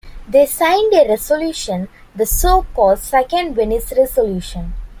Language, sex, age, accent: English, female, 19-29, India and South Asia (India, Pakistan, Sri Lanka)